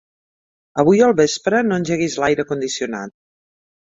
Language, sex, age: Catalan, female, 50-59